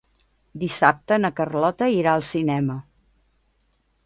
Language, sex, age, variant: Catalan, female, 60-69, Central